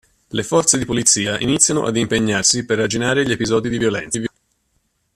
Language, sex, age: Italian, male, 50-59